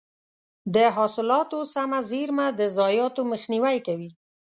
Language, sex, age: Pashto, female, 50-59